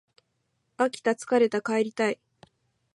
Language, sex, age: Japanese, female, 19-29